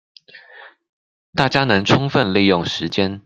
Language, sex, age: Chinese, male, 19-29